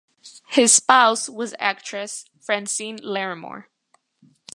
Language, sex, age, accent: English, female, under 19, United States English